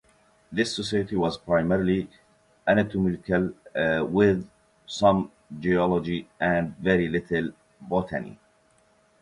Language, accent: English, England English